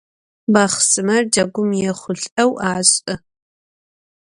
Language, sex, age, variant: Adyghe, female, 19-29, Адыгабзэ (Кирил, пстэумэ зэдыряе)